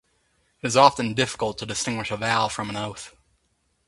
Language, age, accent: English, 19-29, United States English